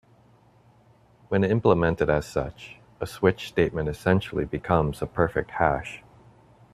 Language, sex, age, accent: English, male, 40-49, United States English